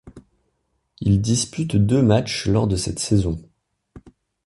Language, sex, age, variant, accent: French, male, 19-29, Français d'Europe, Français de Suisse